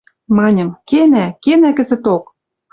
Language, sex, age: Western Mari, female, 30-39